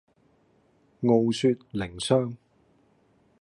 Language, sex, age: Cantonese, male, 40-49